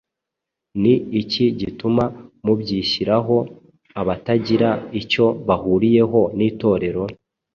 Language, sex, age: Kinyarwanda, male, 40-49